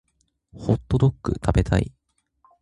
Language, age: Japanese, 19-29